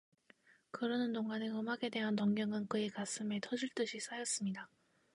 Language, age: Korean, 19-29